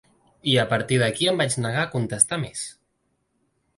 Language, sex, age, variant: Catalan, male, 30-39, Central